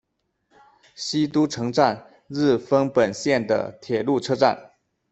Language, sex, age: Chinese, male, 30-39